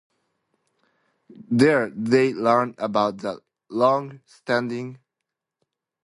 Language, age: English, 19-29